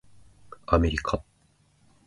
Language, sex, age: Japanese, male, 19-29